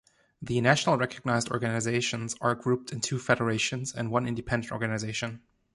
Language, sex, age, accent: English, male, 30-39, United States English